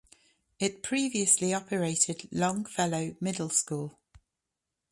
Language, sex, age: English, female, 50-59